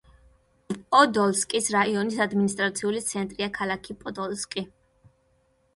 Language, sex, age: Georgian, female, 19-29